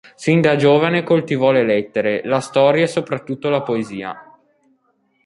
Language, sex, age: Italian, female, under 19